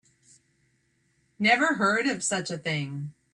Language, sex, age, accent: English, female, 60-69, United States English